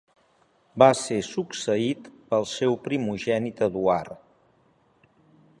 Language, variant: Catalan, Central